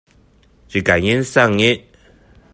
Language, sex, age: Chinese, male, 40-49